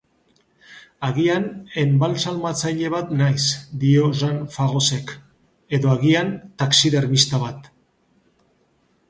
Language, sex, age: Basque, male, 50-59